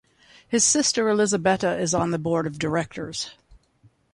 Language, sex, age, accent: English, female, 70-79, United States English